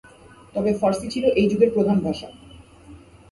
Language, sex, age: Bengali, male, 19-29